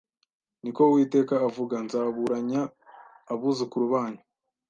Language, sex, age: Kinyarwanda, male, 19-29